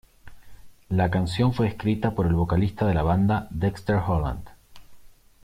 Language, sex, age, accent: Spanish, male, 30-39, Rioplatense: Argentina, Uruguay, este de Bolivia, Paraguay